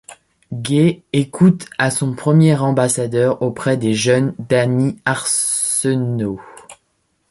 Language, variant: French, Français de métropole